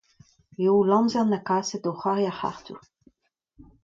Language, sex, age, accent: Breton, female, 40-49, Kerneveg